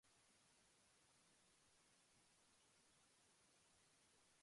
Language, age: English, under 19